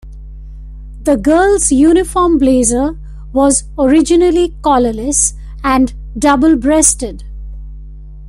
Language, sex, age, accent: English, female, 50-59, India and South Asia (India, Pakistan, Sri Lanka)